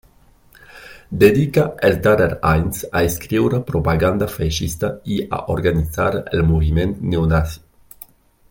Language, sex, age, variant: Catalan, male, 40-49, Nord-Occidental